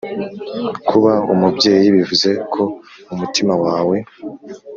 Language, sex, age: Kinyarwanda, male, 19-29